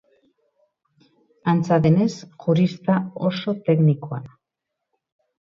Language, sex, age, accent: Basque, female, 60-69, Erdialdekoa edo Nafarra (Gipuzkoa, Nafarroa)